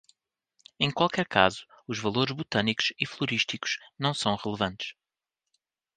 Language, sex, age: Portuguese, male, 40-49